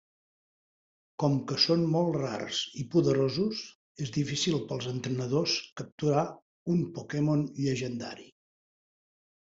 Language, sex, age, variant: Catalan, male, 60-69, Central